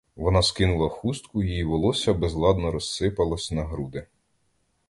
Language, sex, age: Ukrainian, male, 30-39